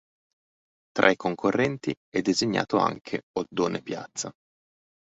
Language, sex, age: Italian, male, 40-49